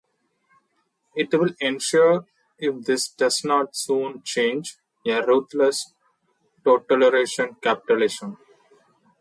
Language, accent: English, India and South Asia (India, Pakistan, Sri Lanka)